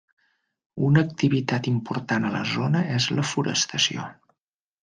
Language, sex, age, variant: Catalan, male, 40-49, Central